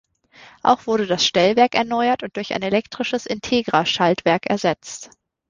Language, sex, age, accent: German, female, 19-29, Deutschland Deutsch